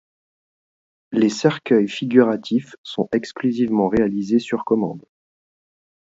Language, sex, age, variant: French, male, 40-49, Français de métropole